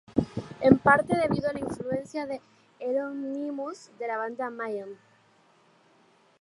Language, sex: Spanish, female